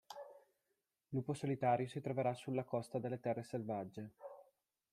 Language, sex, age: Italian, male, 30-39